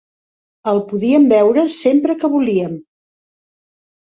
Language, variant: Catalan, Central